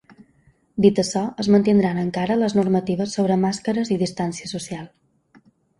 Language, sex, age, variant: Catalan, female, 19-29, Balear